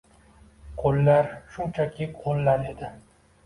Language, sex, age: Uzbek, male, 19-29